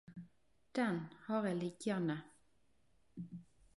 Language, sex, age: Norwegian Nynorsk, female, 30-39